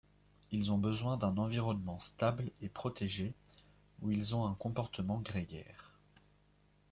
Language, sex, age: French, male, 19-29